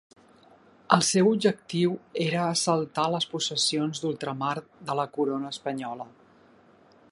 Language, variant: Catalan, Central